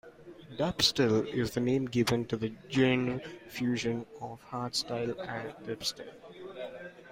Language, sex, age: English, male, 19-29